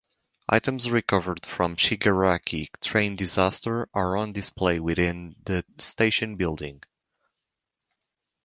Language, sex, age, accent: English, male, 19-29, United States English